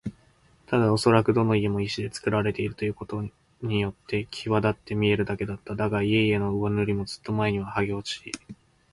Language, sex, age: Japanese, male, 19-29